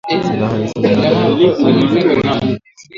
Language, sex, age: Swahili, male, 19-29